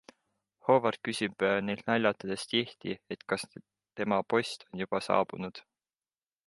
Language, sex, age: Estonian, male, 19-29